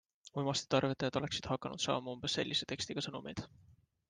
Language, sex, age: Estonian, male, 19-29